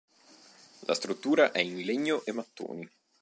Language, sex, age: Italian, male, 19-29